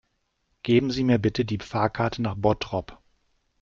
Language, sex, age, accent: German, male, 40-49, Deutschland Deutsch